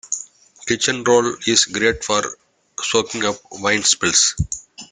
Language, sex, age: English, male, 40-49